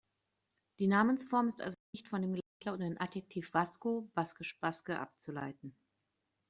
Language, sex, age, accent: German, female, 30-39, Deutschland Deutsch